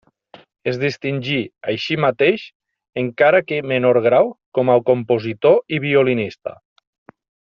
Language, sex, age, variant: Catalan, male, 30-39, Nord-Occidental